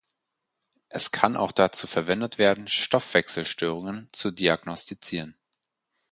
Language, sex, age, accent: German, male, 19-29, Deutschland Deutsch